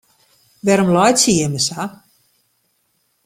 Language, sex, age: Western Frisian, female, 50-59